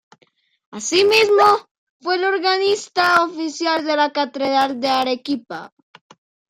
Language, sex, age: Spanish, male, under 19